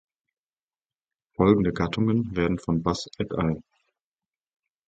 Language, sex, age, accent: German, male, 30-39, Deutschland Deutsch